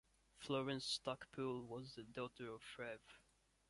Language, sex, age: English, male, under 19